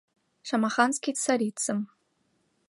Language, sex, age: Mari, female, 19-29